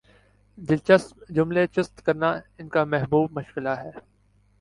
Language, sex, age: Urdu, male, 19-29